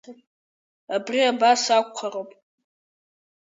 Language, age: Abkhazian, under 19